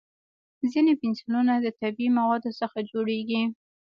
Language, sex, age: Pashto, female, 19-29